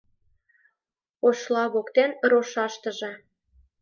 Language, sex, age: Mari, female, 19-29